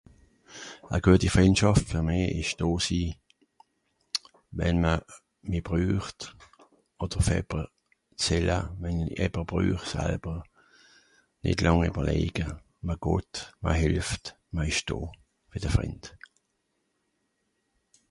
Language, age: Swiss German, 60-69